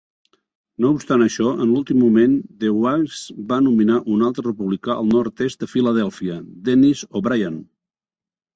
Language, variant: Catalan, Nord-Occidental